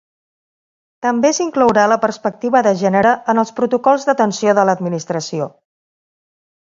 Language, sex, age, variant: Catalan, female, 40-49, Central